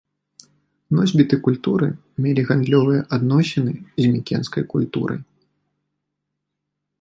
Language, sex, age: Belarusian, male, 19-29